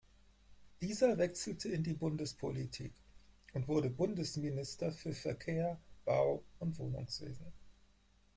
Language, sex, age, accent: German, male, 40-49, Deutschland Deutsch